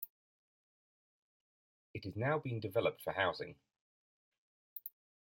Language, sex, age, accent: English, male, 40-49, England English